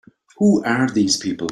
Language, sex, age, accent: English, male, 60-69, Irish English